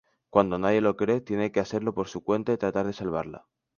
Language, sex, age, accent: Spanish, male, 19-29, España: Islas Canarias